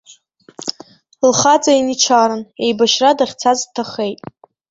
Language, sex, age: Abkhazian, female, under 19